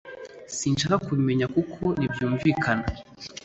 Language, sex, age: Kinyarwanda, male, 19-29